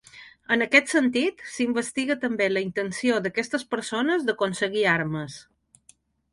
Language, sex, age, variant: Catalan, female, 40-49, Balear